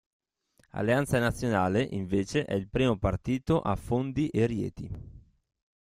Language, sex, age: Italian, male, 30-39